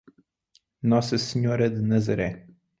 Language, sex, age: Portuguese, male, 30-39